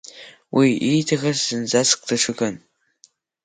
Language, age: Abkhazian, under 19